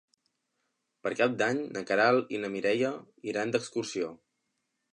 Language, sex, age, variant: Catalan, male, 19-29, Central